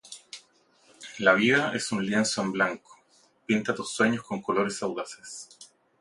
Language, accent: Spanish, Chileno: Chile, Cuyo